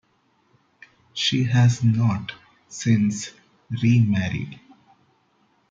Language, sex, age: English, male, 30-39